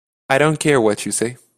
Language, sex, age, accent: English, male, 19-29, Canadian English